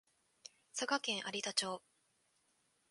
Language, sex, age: Japanese, female, 19-29